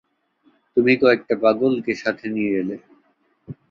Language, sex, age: Bengali, male, 19-29